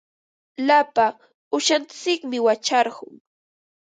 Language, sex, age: Ambo-Pasco Quechua, female, 30-39